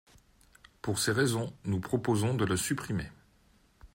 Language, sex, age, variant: French, male, 50-59, Français de métropole